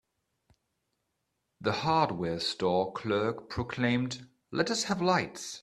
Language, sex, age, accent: English, male, 19-29, England English